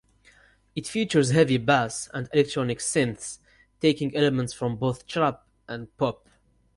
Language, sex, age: English, male, 19-29